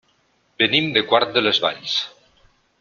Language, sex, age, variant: Catalan, male, 60-69, Nord-Occidental